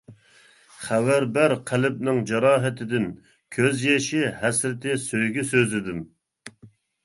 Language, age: Uyghur, 40-49